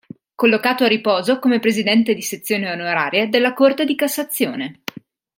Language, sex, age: Italian, female, 30-39